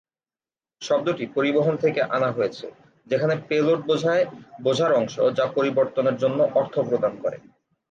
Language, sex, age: Bengali, male, 19-29